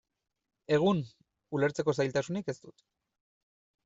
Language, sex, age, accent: Basque, male, 30-39, Erdialdekoa edo Nafarra (Gipuzkoa, Nafarroa)